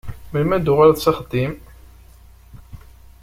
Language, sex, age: Kabyle, male, 19-29